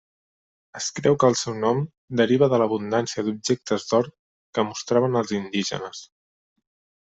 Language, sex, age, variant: Catalan, male, 19-29, Central